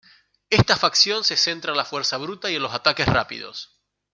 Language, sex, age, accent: Spanish, male, 19-29, Rioplatense: Argentina, Uruguay, este de Bolivia, Paraguay